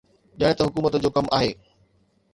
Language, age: Sindhi, 40-49